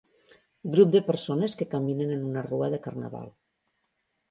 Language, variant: Catalan, Central